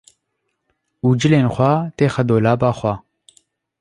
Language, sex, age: Kurdish, male, 19-29